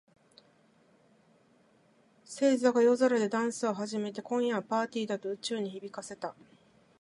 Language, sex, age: Japanese, female, 40-49